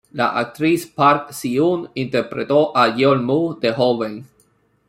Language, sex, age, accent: Spanish, male, 19-29, Caribe: Cuba, Venezuela, Puerto Rico, República Dominicana, Panamá, Colombia caribeña, México caribeño, Costa del golfo de México